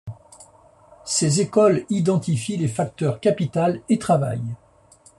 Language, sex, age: French, male, 60-69